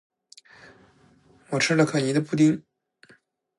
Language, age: Chinese, 19-29